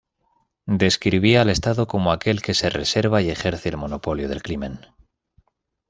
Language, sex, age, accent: Spanish, male, 19-29, España: Norte peninsular (Asturias, Castilla y León, Cantabria, País Vasco, Navarra, Aragón, La Rioja, Guadalajara, Cuenca)